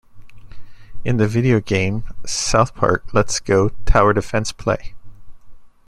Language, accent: English, United States English